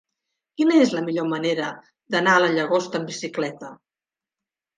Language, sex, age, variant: Catalan, female, 50-59, Nord-Occidental